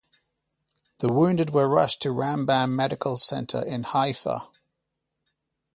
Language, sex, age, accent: English, male, 30-39, Australian English